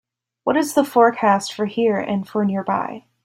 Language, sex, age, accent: English, female, under 19, United States English